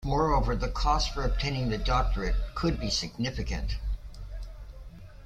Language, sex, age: English, female, 70-79